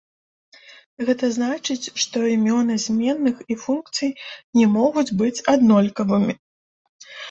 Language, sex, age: Belarusian, female, 30-39